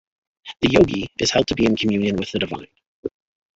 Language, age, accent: English, 30-39, Canadian English